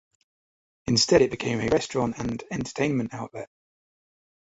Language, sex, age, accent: English, male, 40-49, England English